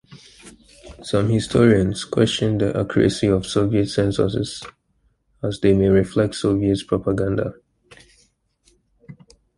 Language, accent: English, Southern African (South Africa, Zimbabwe, Namibia)